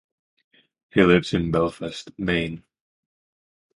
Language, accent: English, England English